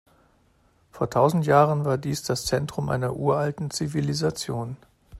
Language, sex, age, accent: German, male, 50-59, Deutschland Deutsch